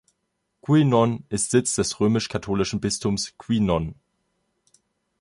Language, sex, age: German, male, 19-29